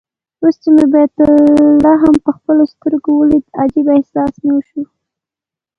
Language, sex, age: Pashto, female, 19-29